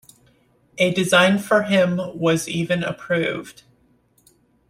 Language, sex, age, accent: English, female, 30-39, United States English